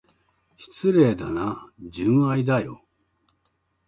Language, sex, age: Japanese, male, 50-59